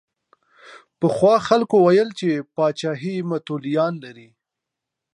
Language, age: Pashto, 19-29